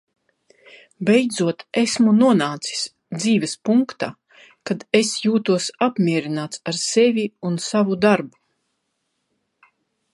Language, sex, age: Latvian, female, 50-59